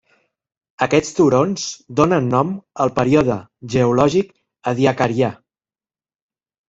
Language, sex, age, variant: Catalan, male, 40-49, Central